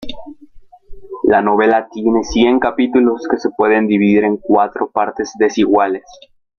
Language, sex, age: Spanish, female, 19-29